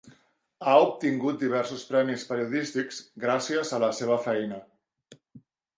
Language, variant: Catalan, Central